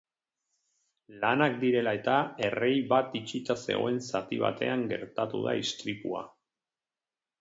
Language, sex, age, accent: Basque, male, 40-49, Erdialdekoa edo Nafarra (Gipuzkoa, Nafarroa)